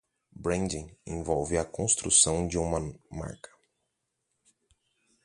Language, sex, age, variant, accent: Portuguese, male, 19-29, Portuguese (Brasil), Paulista